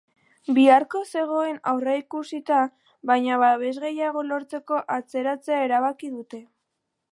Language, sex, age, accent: Basque, female, under 19, Mendebalekoa (Araba, Bizkaia, Gipuzkoako mendebaleko herri batzuk)